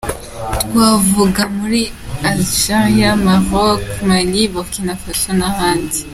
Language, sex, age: Kinyarwanda, female, under 19